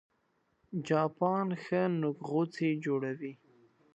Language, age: Pashto, under 19